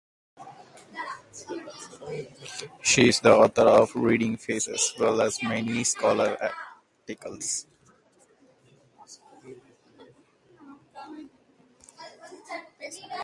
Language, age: English, 19-29